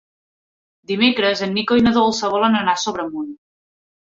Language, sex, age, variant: Catalan, female, 30-39, Central